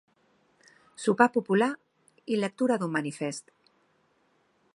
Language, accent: Catalan, aprenent (recent, des del castellà)